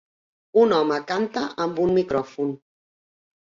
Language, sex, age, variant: Catalan, female, 50-59, Central